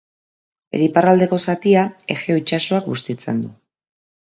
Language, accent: Basque, Mendebalekoa (Araba, Bizkaia, Gipuzkoako mendebaleko herri batzuk)